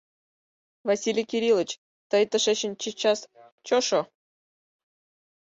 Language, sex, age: Mari, female, 19-29